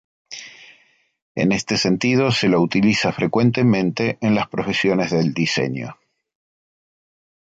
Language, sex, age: Spanish, male, 50-59